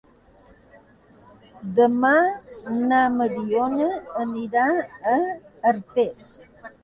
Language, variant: Catalan, Central